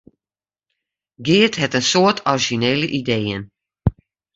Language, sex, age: Western Frisian, female, 50-59